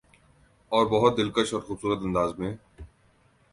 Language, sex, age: Urdu, female, 19-29